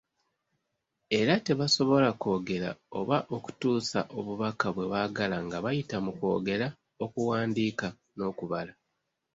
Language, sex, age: Ganda, male, 30-39